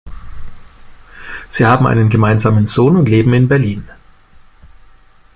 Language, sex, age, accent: German, male, 40-49, Deutschland Deutsch